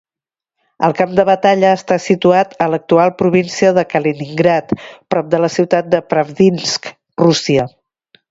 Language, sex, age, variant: Catalan, female, 50-59, Septentrional